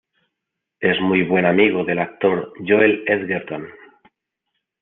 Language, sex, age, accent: Spanish, male, 30-39, España: Centro-Sur peninsular (Madrid, Toledo, Castilla-La Mancha)